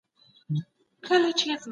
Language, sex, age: Pashto, female, 19-29